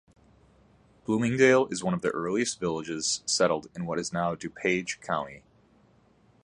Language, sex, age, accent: English, male, 19-29, United States English